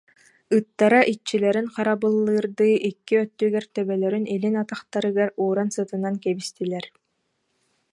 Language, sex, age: Yakut, female, 19-29